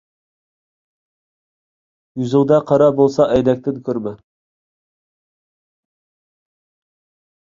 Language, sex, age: Uyghur, male, 19-29